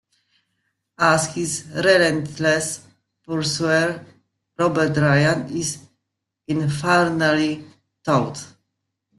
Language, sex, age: English, female, 50-59